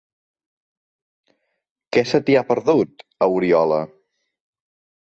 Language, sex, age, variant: Catalan, male, 19-29, Central